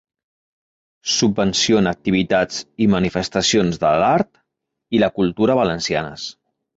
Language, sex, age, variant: Catalan, male, 50-59, Central